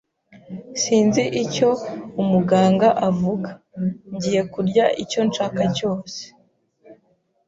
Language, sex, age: Kinyarwanda, female, 19-29